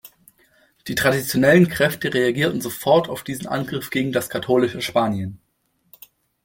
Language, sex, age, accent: German, male, 19-29, Deutschland Deutsch